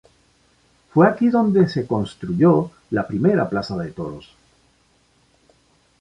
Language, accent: Spanish, Caribe: Cuba, Venezuela, Puerto Rico, República Dominicana, Panamá, Colombia caribeña, México caribeño, Costa del golfo de México